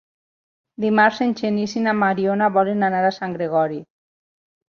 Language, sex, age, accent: Catalan, female, 40-49, valencià